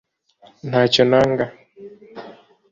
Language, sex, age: Kinyarwanda, male, 19-29